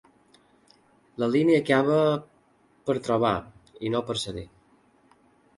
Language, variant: Catalan, Balear